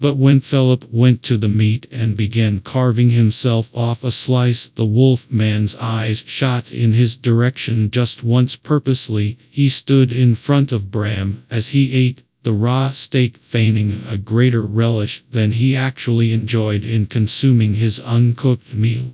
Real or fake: fake